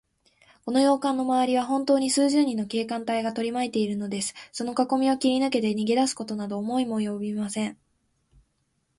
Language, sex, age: Japanese, female, 19-29